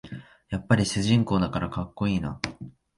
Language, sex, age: Japanese, male, 19-29